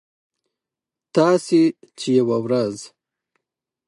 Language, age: Pashto, 30-39